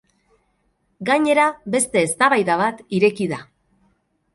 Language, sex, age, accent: Basque, female, 50-59, Mendebalekoa (Araba, Bizkaia, Gipuzkoako mendebaleko herri batzuk)